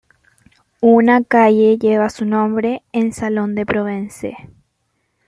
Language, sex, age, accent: Spanish, female, under 19, Chileno: Chile, Cuyo